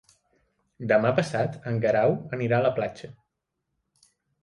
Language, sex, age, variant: Catalan, male, 19-29, Central